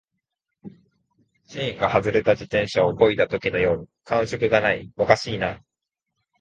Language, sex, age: Japanese, male, 19-29